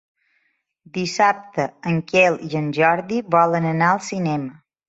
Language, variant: Catalan, Balear